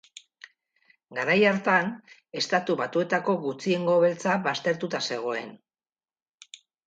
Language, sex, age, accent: Basque, female, 50-59, Mendebalekoa (Araba, Bizkaia, Gipuzkoako mendebaleko herri batzuk)